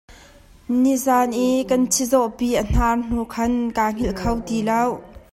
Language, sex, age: Hakha Chin, female, 19-29